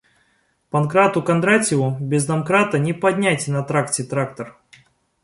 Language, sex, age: Russian, male, 19-29